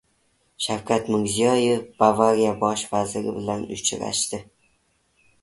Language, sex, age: Uzbek, male, under 19